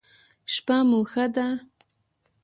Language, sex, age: Pashto, female, 19-29